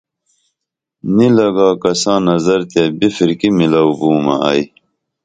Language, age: Dameli, 50-59